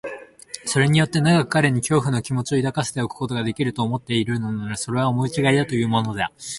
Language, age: Japanese, 19-29